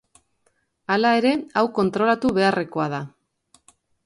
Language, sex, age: Basque, female, 30-39